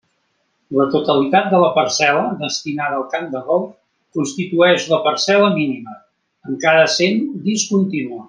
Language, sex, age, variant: Catalan, male, 60-69, Central